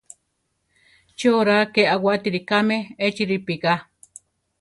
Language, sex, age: Central Tarahumara, female, 50-59